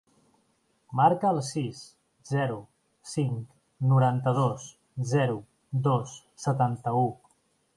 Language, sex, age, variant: Catalan, male, 40-49, Central